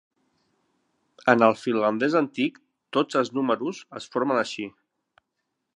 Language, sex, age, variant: Catalan, male, 40-49, Central